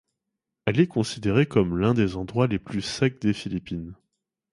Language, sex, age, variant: French, male, 30-39, Français de métropole